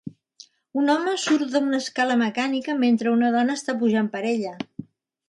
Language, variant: Catalan, Central